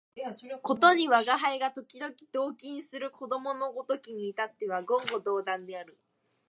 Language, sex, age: Japanese, female, 19-29